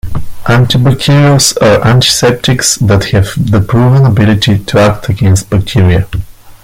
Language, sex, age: English, male, 19-29